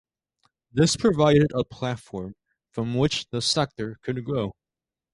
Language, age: English, under 19